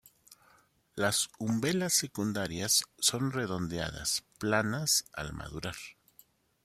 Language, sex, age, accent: Spanish, male, 50-59, México